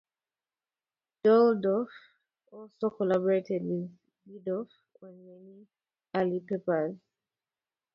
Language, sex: English, female